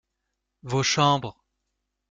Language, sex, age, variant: French, male, 19-29, Français de métropole